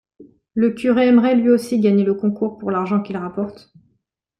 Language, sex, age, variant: French, female, 30-39, Français de métropole